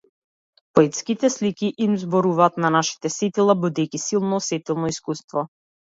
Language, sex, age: Macedonian, female, 30-39